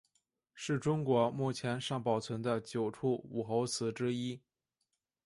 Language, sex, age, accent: Chinese, male, 19-29, 出生地：天津市